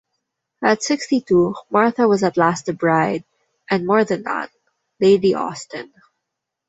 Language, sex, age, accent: English, female, 19-29, Filipino